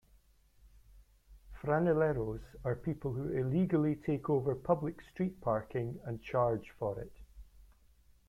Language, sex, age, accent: English, male, 40-49, Scottish English